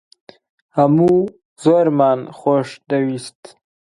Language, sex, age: Central Kurdish, male, 19-29